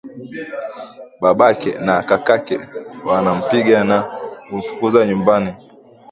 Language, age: Swahili, 19-29